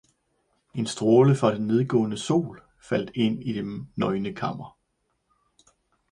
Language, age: Danish, 40-49